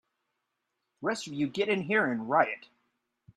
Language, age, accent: English, 40-49, United States English